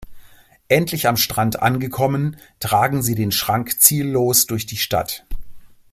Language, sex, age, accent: German, male, 40-49, Deutschland Deutsch